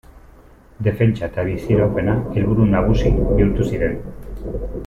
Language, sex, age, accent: Basque, male, 40-49, Mendebalekoa (Araba, Bizkaia, Gipuzkoako mendebaleko herri batzuk)